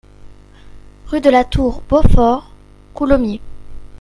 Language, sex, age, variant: French, female, under 19, Français de métropole